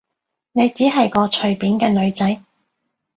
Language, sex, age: Cantonese, female, 19-29